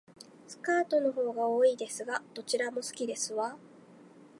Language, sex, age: Japanese, female, 19-29